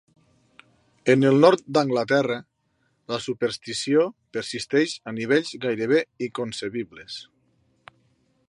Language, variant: Catalan, Central